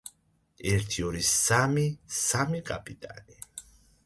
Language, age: Georgian, 30-39